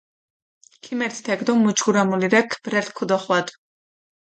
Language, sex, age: Mingrelian, female, 19-29